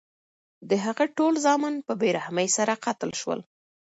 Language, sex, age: Pashto, female, 30-39